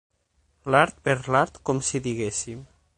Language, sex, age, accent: Catalan, male, 19-29, central; nord-occidental